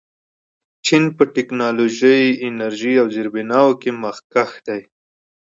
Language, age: Pashto, 19-29